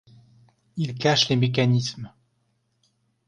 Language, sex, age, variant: French, male, 19-29, Français de métropole